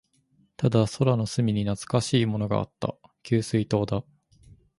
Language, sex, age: Japanese, male, 19-29